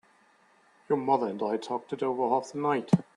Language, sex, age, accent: English, male, 30-39, England English